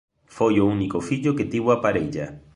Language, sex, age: Galician, male, 40-49